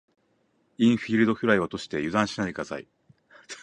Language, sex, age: Japanese, male, 40-49